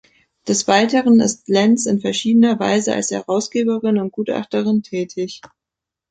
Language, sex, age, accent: German, female, 19-29, Deutschland Deutsch